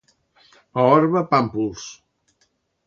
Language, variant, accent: Catalan, Central, central